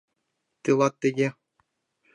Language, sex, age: Mari, male, 19-29